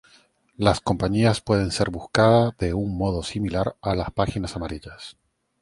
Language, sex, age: Spanish, male, 40-49